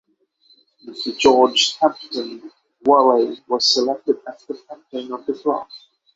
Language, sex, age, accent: English, male, 30-39, United States English; England English